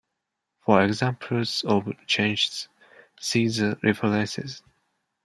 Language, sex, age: English, male, 19-29